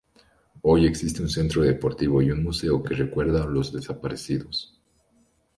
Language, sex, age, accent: Spanish, male, 19-29, Andino-Pacífico: Colombia, Perú, Ecuador, oeste de Bolivia y Venezuela andina